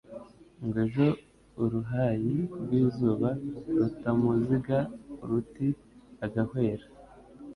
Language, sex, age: Kinyarwanda, male, 30-39